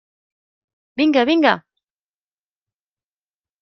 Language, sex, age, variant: Catalan, female, 30-39, Central